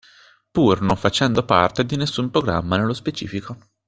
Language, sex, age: Italian, male, 19-29